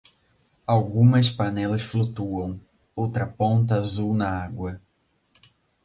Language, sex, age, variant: Portuguese, male, under 19, Portuguese (Brasil)